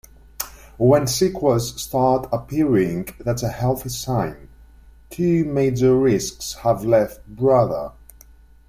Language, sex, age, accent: English, male, 30-39, England English